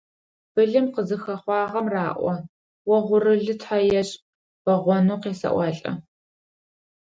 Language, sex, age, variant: Adyghe, female, 19-29, Адыгабзэ (Кирил, пстэумэ зэдыряе)